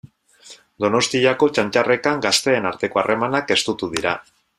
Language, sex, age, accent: Basque, male, 30-39, Mendebalekoa (Araba, Bizkaia, Gipuzkoako mendebaleko herri batzuk)